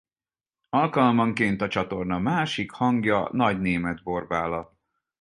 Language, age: Hungarian, 40-49